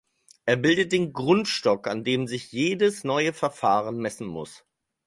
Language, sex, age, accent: German, male, 30-39, Deutschland Deutsch